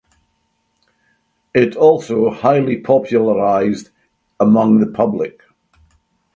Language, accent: English, Scottish English